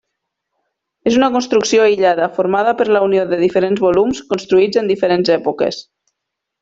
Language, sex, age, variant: Catalan, female, 40-49, Nord-Occidental